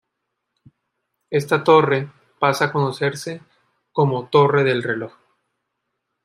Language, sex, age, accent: Spanish, male, 30-39, Caribe: Cuba, Venezuela, Puerto Rico, República Dominicana, Panamá, Colombia caribeña, México caribeño, Costa del golfo de México